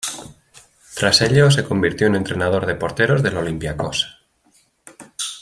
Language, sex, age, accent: Spanish, male, 30-39, España: Norte peninsular (Asturias, Castilla y León, Cantabria, País Vasco, Navarra, Aragón, La Rioja, Guadalajara, Cuenca)